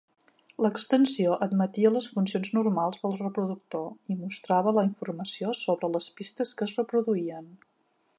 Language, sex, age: Catalan, female, 40-49